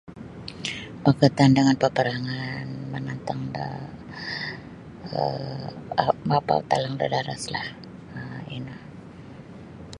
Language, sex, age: Sabah Bisaya, female, 50-59